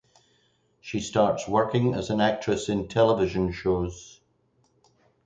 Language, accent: English, Scottish English